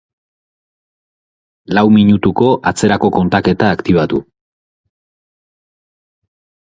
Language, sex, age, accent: Basque, male, 30-39, Erdialdekoa edo Nafarra (Gipuzkoa, Nafarroa)